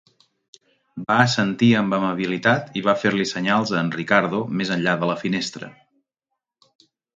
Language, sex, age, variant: Catalan, male, 40-49, Central